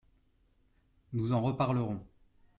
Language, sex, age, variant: French, male, 30-39, Français de métropole